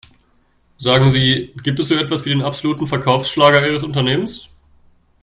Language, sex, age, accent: German, male, 19-29, Deutschland Deutsch